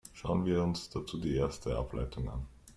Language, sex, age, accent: German, male, 19-29, Österreichisches Deutsch